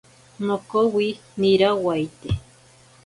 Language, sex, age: Ashéninka Perené, female, 40-49